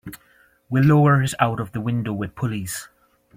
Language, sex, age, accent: English, male, 30-39, Irish English